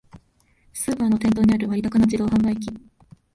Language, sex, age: Japanese, female, 19-29